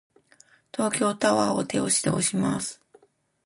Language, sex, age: Japanese, female, 40-49